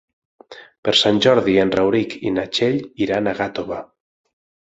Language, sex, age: Catalan, male, 40-49